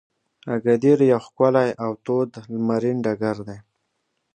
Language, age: Pashto, under 19